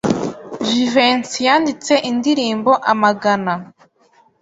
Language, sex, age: Kinyarwanda, female, 19-29